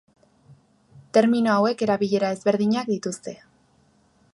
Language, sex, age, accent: Basque, female, under 19, Erdialdekoa edo Nafarra (Gipuzkoa, Nafarroa)